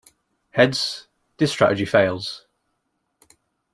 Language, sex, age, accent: English, male, 19-29, Irish English